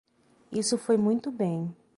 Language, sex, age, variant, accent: Portuguese, female, 30-39, Portuguese (Brasil), Paulista